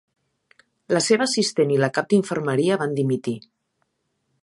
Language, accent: Catalan, central; nord-occidental